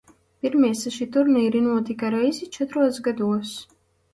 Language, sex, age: Latvian, female, 19-29